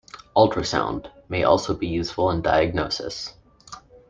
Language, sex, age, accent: English, male, 19-29, Canadian English